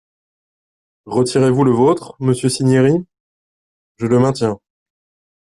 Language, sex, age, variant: French, male, 19-29, Français de métropole